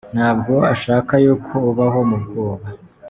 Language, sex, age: Kinyarwanda, male, 30-39